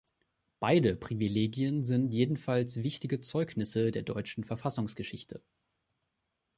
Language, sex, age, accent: German, male, 19-29, Deutschland Deutsch